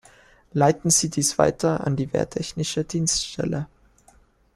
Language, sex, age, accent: German, male, 19-29, Österreichisches Deutsch